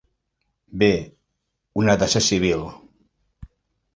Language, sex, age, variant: Catalan, male, 60-69, Central